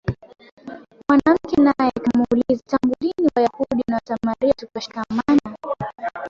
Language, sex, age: Swahili, female, 19-29